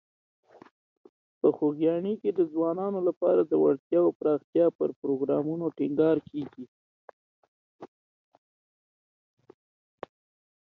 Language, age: Pashto, 30-39